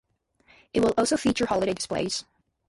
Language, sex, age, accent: English, female, 19-29, United States English